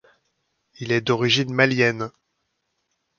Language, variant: French, Français de métropole